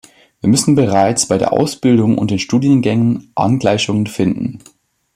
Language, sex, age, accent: German, male, 19-29, Deutschland Deutsch